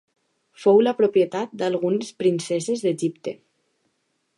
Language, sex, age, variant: Catalan, female, under 19, Alacantí